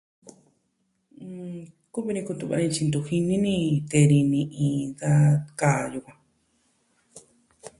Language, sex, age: Southwestern Tlaxiaco Mixtec, female, 40-49